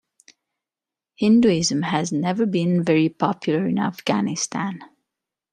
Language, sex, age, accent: English, female, 40-49, United States English